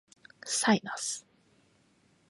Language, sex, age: Japanese, female, 19-29